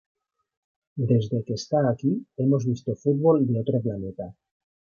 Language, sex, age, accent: Spanish, male, 50-59, España: Norte peninsular (Asturias, Castilla y León, Cantabria, País Vasco, Navarra, Aragón, La Rioja, Guadalajara, Cuenca)